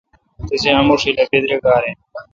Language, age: Kalkoti, 19-29